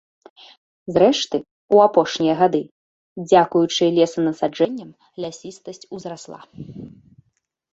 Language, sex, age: Belarusian, female, 19-29